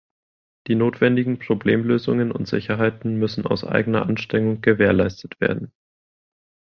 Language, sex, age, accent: German, male, 19-29, Deutschland Deutsch